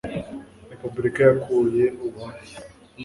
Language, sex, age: Kinyarwanda, male, 19-29